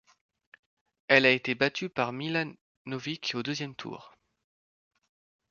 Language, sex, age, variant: French, male, 30-39, Français de métropole